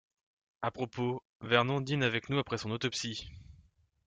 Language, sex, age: French, male, 19-29